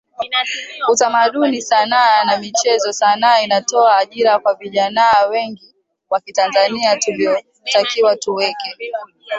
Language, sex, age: Swahili, female, 19-29